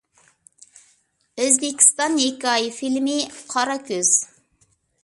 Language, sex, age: Uyghur, female, under 19